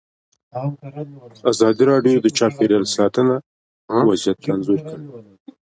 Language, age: Pashto, 19-29